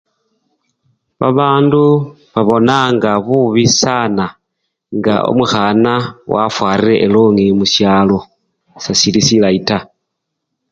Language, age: Luyia, 50-59